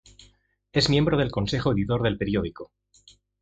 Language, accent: Spanish, España: Centro-Sur peninsular (Madrid, Toledo, Castilla-La Mancha)